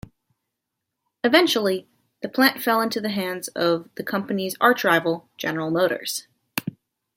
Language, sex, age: English, female, 19-29